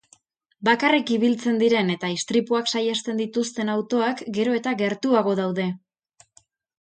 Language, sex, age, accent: Basque, female, 19-29, Erdialdekoa edo Nafarra (Gipuzkoa, Nafarroa)